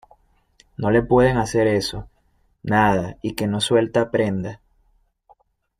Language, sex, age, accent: Spanish, male, 30-39, Caribe: Cuba, Venezuela, Puerto Rico, República Dominicana, Panamá, Colombia caribeña, México caribeño, Costa del golfo de México